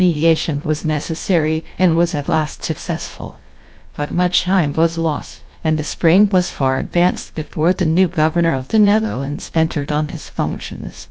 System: TTS, GlowTTS